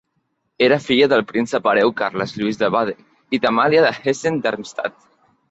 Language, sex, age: Catalan, male, under 19